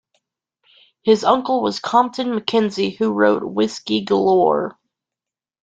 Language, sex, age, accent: English, female, 19-29, United States English